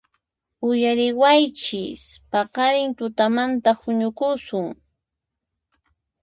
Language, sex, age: Puno Quechua, female, 30-39